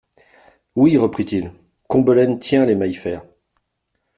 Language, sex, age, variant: French, male, 50-59, Français de métropole